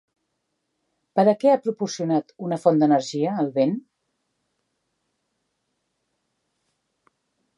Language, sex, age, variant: Catalan, female, 50-59, Central